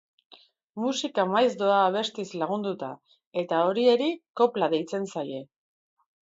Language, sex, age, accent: Basque, female, 30-39, Erdialdekoa edo Nafarra (Gipuzkoa, Nafarroa)